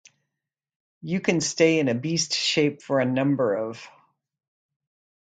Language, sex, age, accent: English, female, 60-69, United States English